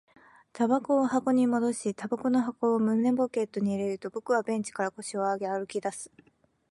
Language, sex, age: Japanese, female, 19-29